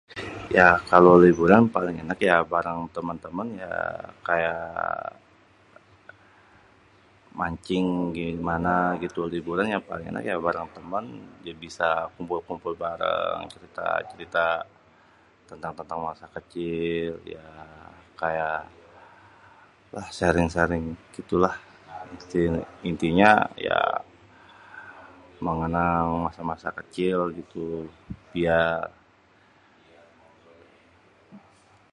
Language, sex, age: Betawi, male, 30-39